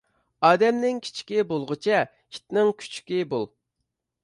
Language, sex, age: Uyghur, male, 30-39